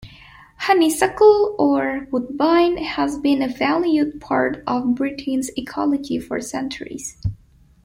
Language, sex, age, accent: English, female, 19-29, United States English